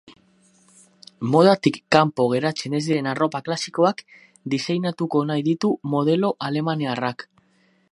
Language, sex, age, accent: Basque, male, 19-29, Mendebalekoa (Araba, Bizkaia, Gipuzkoako mendebaleko herri batzuk)